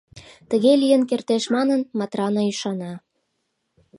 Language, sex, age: Mari, female, 19-29